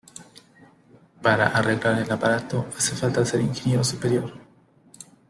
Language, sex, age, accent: Spanish, male, 19-29, Andino-Pacífico: Colombia, Perú, Ecuador, oeste de Bolivia y Venezuela andina